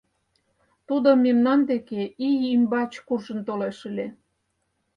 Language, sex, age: Mari, female, 60-69